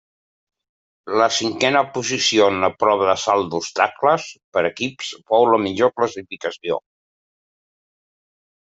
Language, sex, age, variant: Catalan, male, 60-69, Nord-Occidental